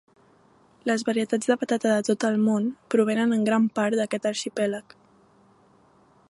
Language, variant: Catalan, Central